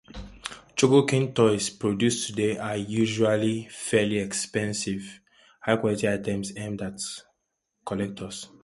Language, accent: English, Southern African (South Africa, Zimbabwe, Namibia)